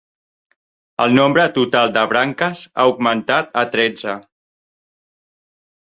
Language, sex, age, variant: Catalan, male, 30-39, Central